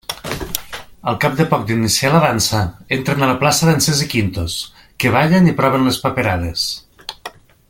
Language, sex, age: Catalan, male, 40-49